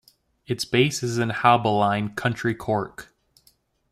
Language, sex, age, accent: English, male, 19-29, United States English